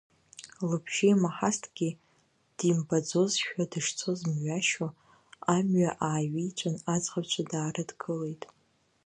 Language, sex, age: Abkhazian, female, under 19